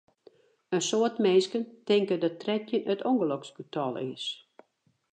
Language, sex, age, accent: Western Frisian, female, 60-69, Wâldfrysk